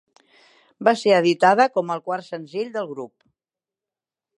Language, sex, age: Catalan, female, 70-79